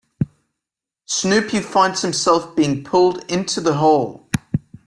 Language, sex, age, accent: English, male, 19-29, England English